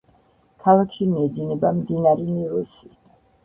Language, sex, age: Georgian, female, 70-79